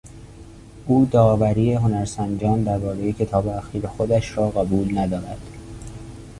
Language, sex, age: Persian, male, 19-29